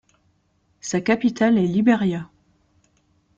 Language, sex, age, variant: French, female, 30-39, Français de métropole